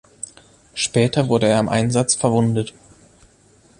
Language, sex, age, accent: German, male, 19-29, Deutschland Deutsch